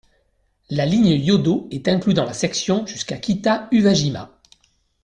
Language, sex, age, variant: French, male, 40-49, Français de métropole